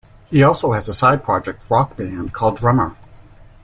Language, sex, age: English, male, 40-49